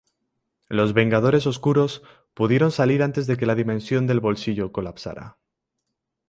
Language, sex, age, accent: Spanish, male, under 19, España: Centro-Sur peninsular (Madrid, Toledo, Castilla-La Mancha)